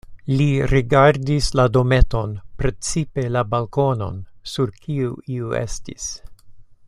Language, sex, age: Esperanto, male, 70-79